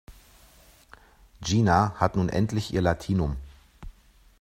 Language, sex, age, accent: German, male, 40-49, Deutschland Deutsch